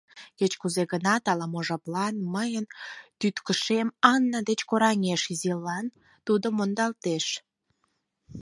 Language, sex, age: Mari, female, 19-29